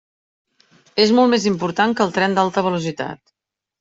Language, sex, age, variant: Catalan, female, 50-59, Central